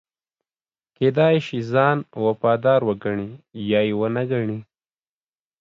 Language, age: Pashto, 19-29